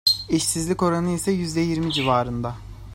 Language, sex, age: Turkish, male, 19-29